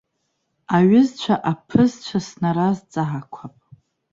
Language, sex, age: Abkhazian, female, 40-49